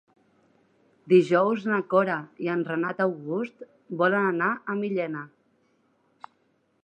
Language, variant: Catalan, Central